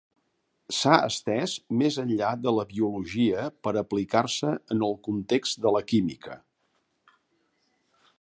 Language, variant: Catalan, Central